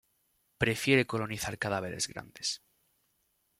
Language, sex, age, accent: Spanish, male, 19-29, España: Sur peninsular (Andalucia, Extremadura, Murcia)